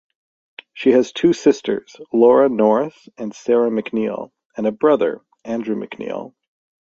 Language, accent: English, Canadian English